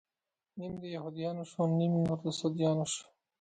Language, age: Pashto, 19-29